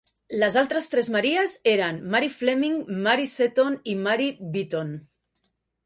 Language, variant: Catalan, Central